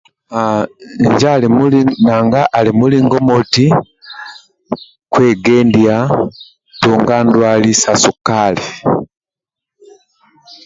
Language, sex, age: Amba (Uganda), male, 40-49